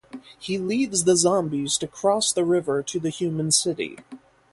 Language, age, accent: English, 19-29, United States English